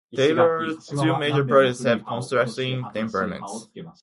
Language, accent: English, United States English